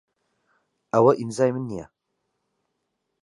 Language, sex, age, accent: Central Kurdish, male, 30-39, سۆرانی